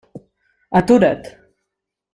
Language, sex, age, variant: Catalan, female, 19-29, Nord-Occidental